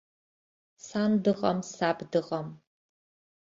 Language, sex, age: Abkhazian, female, 40-49